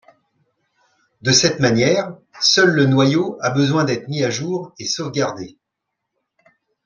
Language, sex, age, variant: French, male, 40-49, Français de métropole